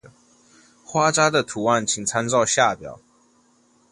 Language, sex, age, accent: Chinese, male, 19-29, 出生地：福建省